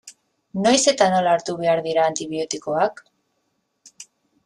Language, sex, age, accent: Basque, female, 30-39, Mendebalekoa (Araba, Bizkaia, Gipuzkoako mendebaleko herri batzuk)